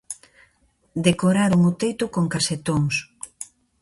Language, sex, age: Galician, female, 60-69